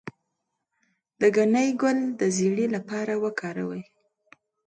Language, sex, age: Pashto, female, 19-29